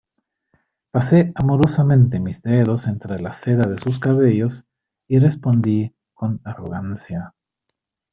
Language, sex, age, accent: Spanish, male, 50-59, España: Islas Canarias